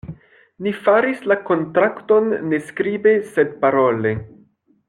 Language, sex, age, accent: Esperanto, male, 19-29, Internacia